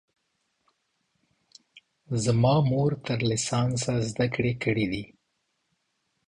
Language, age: Pashto, 30-39